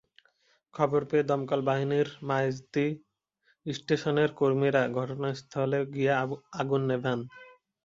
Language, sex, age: Bengali, male, 19-29